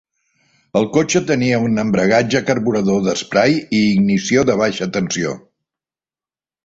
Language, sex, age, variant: Catalan, male, 70-79, Central